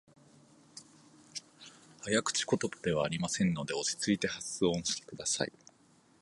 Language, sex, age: Japanese, male, 19-29